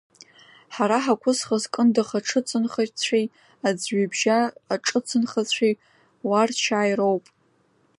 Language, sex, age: Abkhazian, female, under 19